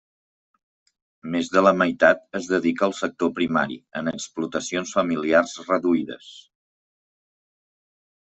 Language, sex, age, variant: Catalan, male, 40-49, Central